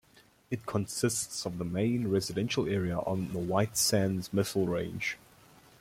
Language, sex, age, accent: English, male, 19-29, Southern African (South Africa, Zimbabwe, Namibia)